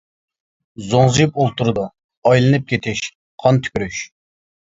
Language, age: Uyghur, 19-29